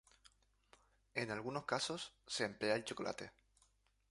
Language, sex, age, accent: Spanish, male, 19-29, España: Islas Canarias